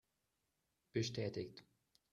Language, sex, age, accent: German, male, 40-49, Deutschland Deutsch